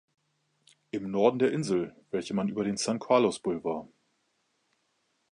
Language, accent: German, Deutschland Deutsch